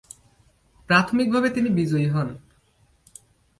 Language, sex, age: Bengali, male, 19-29